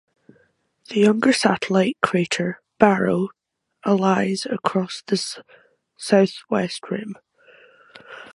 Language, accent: English, Scottish English